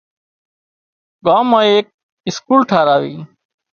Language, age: Wadiyara Koli, 30-39